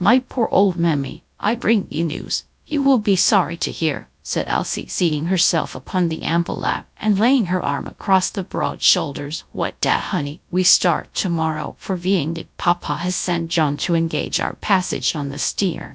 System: TTS, GradTTS